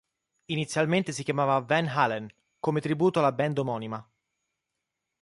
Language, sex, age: Italian, male, 19-29